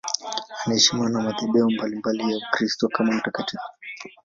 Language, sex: Swahili, male